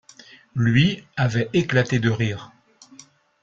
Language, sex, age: French, male, 60-69